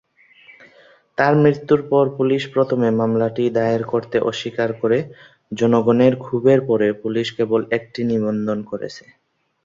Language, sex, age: Bengali, male, 19-29